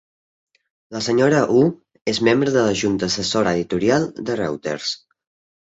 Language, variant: Catalan, Central